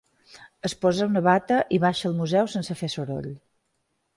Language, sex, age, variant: Catalan, female, 40-49, Balear